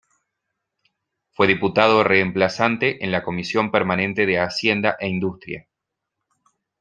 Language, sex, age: Spanish, male, 19-29